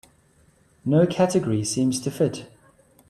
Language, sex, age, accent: English, male, 40-49, Southern African (South Africa, Zimbabwe, Namibia)